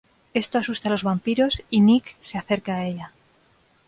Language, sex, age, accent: Spanish, female, 30-39, España: Centro-Sur peninsular (Madrid, Toledo, Castilla-La Mancha)